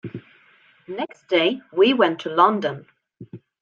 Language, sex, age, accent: English, female, 30-39, England English